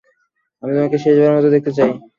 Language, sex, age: Bengali, male, under 19